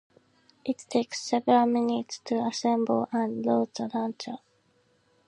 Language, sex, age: English, female, under 19